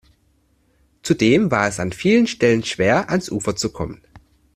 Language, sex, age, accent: German, male, 30-39, Deutschland Deutsch